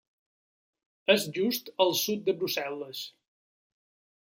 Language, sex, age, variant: Catalan, male, 40-49, Balear